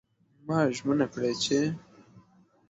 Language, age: Pashto, 19-29